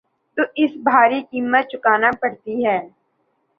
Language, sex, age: Urdu, male, 19-29